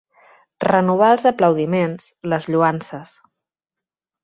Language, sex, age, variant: Catalan, female, 30-39, Central